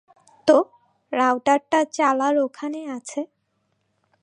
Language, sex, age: Bengali, female, 19-29